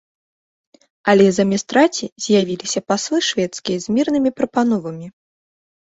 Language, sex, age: Belarusian, female, 19-29